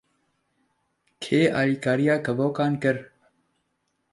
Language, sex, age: Kurdish, male, 19-29